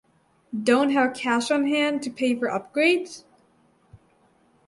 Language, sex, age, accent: English, female, under 19, United States English